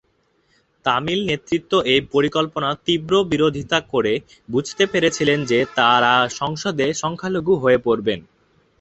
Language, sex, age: Bengali, male, 19-29